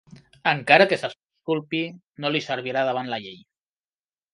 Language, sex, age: Catalan, male, 30-39